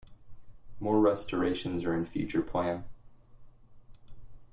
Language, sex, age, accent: English, male, 19-29, United States English